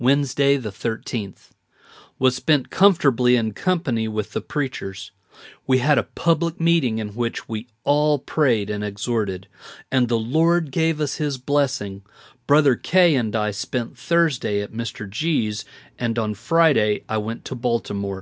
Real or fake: real